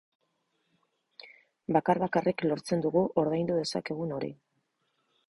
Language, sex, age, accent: Basque, female, 40-49, Mendebalekoa (Araba, Bizkaia, Gipuzkoako mendebaleko herri batzuk)